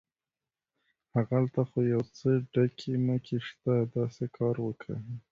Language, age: Pashto, 19-29